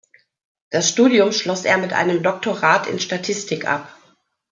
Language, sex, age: German, female, 50-59